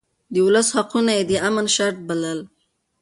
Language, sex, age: Pashto, female, 19-29